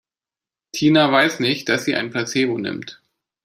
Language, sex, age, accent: German, male, 30-39, Deutschland Deutsch